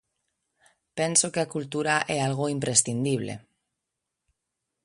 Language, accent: Galician, Normativo (estándar)